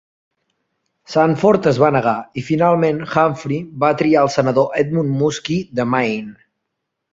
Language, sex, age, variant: Catalan, male, 19-29, Central